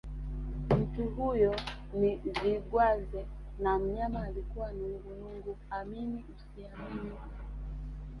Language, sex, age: Swahili, female, 30-39